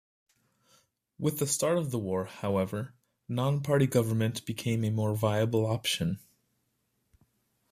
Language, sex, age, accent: English, male, 30-39, United States English